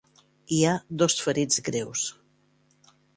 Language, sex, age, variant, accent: Catalan, female, 50-59, Central, central